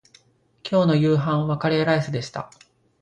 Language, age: Japanese, 40-49